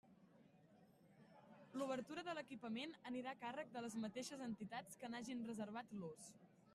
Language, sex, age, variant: Catalan, female, under 19, Central